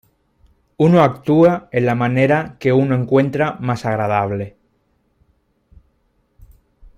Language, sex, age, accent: Spanish, male, 19-29, España: Norte peninsular (Asturias, Castilla y León, Cantabria, País Vasco, Navarra, Aragón, La Rioja, Guadalajara, Cuenca)